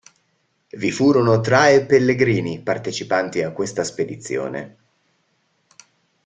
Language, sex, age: Italian, male, 40-49